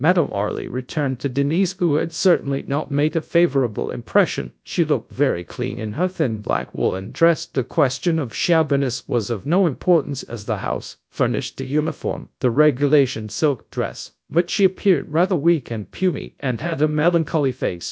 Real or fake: fake